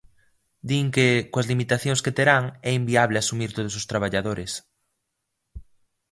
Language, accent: Galician, Normativo (estándar)